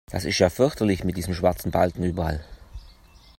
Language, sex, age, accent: German, male, 40-49, Deutschland Deutsch